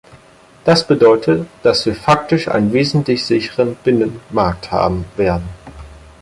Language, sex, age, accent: German, male, under 19, Deutschland Deutsch